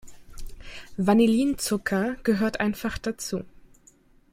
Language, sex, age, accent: German, female, 19-29, Deutschland Deutsch